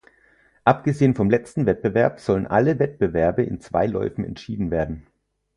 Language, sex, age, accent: German, male, 30-39, Deutschland Deutsch